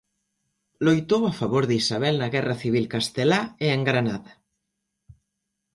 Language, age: Galician, 19-29